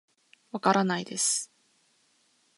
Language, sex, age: Japanese, female, 19-29